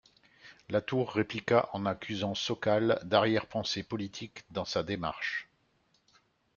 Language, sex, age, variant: French, male, 60-69, Français de métropole